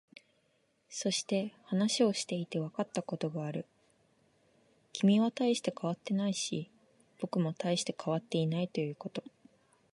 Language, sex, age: Japanese, female, 19-29